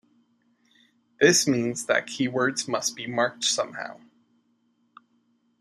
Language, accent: English, United States English